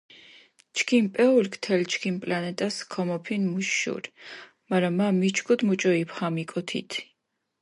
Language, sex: Mingrelian, female